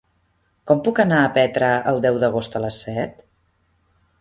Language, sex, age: Catalan, female, 30-39